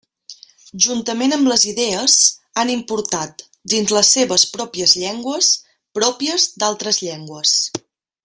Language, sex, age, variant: Catalan, female, 19-29, Septentrional